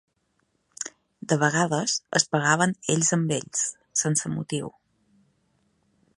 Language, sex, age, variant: Catalan, female, 30-39, Balear